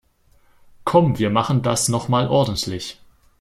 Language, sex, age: German, female, 19-29